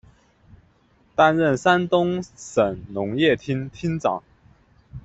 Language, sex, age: Chinese, male, 30-39